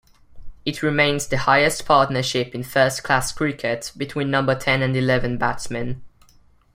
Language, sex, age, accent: English, male, under 19, England English